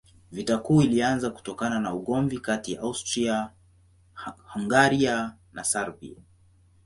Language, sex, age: Swahili, male, 19-29